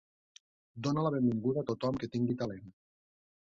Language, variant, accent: Catalan, Nord-Occidental, Lleida